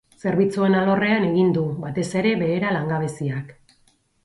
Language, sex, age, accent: Basque, female, 40-49, Erdialdekoa edo Nafarra (Gipuzkoa, Nafarroa)